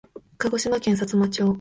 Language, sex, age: Japanese, female, 19-29